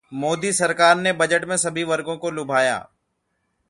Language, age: Hindi, 30-39